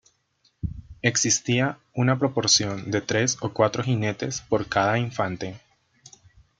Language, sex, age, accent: Spanish, male, 19-29, Andino-Pacífico: Colombia, Perú, Ecuador, oeste de Bolivia y Venezuela andina